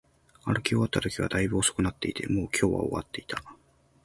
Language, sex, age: Japanese, male, 19-29